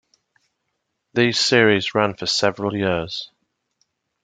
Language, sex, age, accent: English, male, 40-49, England English